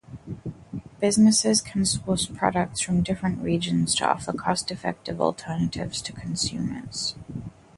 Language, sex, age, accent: English, female, 19-29, Southern African (South Africa, Zimbabwe, Namibia)